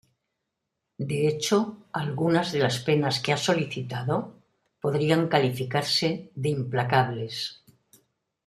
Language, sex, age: Spanish, female, 70-79